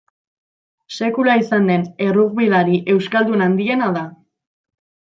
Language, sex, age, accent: Basque, female, 19-29, Mendebalekoa (Araba, Bizkaia, Gipuzkoako mendebaleko herri batzuk)